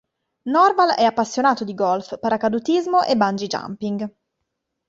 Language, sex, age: Italian, female, 30-39